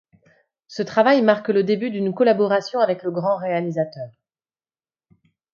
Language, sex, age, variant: French, female, 30-39, Français de métropole